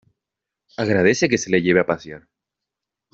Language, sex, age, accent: Spanish, male, under 19, Andino-Pacífico: Colombia, Perú, Ecuador, oeste de Bolivia y Venezuela andina